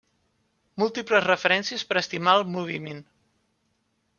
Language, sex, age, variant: Catalan, male, 19-29, Central